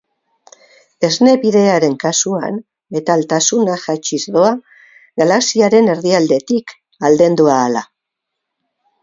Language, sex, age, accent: Basque, female, 70-79, Mendebalekoa (Araba, Bizkaia, Gipuzkoako mendebaleko herri batzuk)